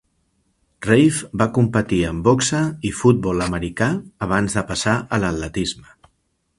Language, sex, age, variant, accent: Catalan, male, 50-59, Central, Barcelonès